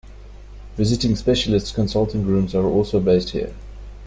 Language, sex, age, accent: English, male, 30-39, Southern African (South Africa, Zimbabwe, Namibia)